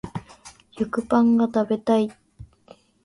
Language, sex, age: Japanese, female, 19-29